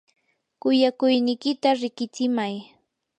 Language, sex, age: Yanahuanca Pasco Quechua, female, 19-29